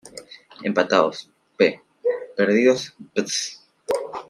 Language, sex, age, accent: Spanish, male, under 19, Andino-Pacífico: Colombia, Perú, Ecuador, oeste de Bolivia y Venezuela andina